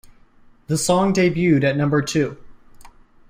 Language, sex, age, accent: English, male, 19-29, United States English